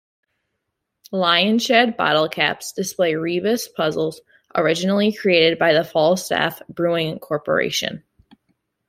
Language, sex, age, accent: English, female, under 19, United States English